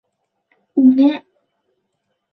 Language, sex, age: Thai, female, 19-29